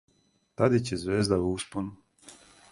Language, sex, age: Serbian, male, 30-39